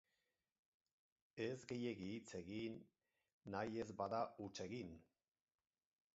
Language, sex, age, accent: Basque, male, 60-69, Erdialdekoa edo Nafarra (Gipuzkoa, Nafarroa)